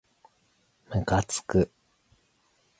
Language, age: Japanese, 40-49